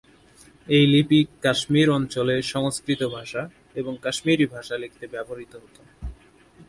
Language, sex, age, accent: Bengali, male, 19-29, Standard Bengali